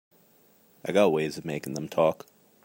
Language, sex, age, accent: English, male, 19-29, United States English